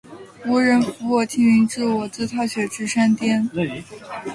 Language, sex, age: Chinese, female, 19-29